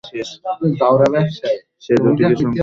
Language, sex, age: Bengali, male, under 19